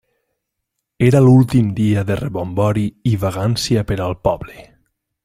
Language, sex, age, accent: Catalan, male, 19-29, valencià